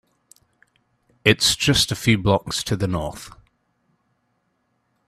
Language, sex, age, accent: English, male, 19-29, England English